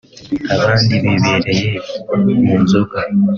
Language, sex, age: Kinyarwanda, male, 19-29